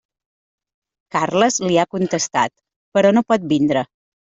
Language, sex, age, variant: Catalan, female, 30-39, Central